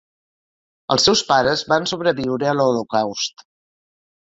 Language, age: Catalan, 60-69